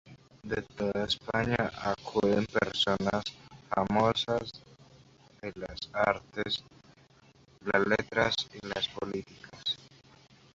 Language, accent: Spanish, España: Norte peninsular (Asturias, Castilla y León, Cantabria, País Vasco, Navarra, Aragón, La Rioja, Guadalajara, Cuenca)